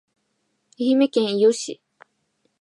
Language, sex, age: Japanese, female, 19-29